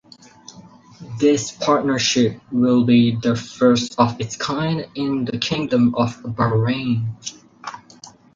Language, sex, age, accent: English, male, under 19, United States English